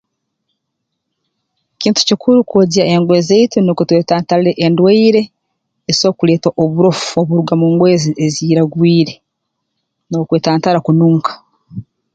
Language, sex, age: Tooro, female, 30-39